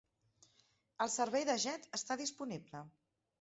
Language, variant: Catalan, Central